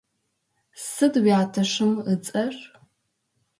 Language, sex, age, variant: Adyghe, female, 30-39, Адыгабзэ (Кирил, пстэумэ зэдыряе)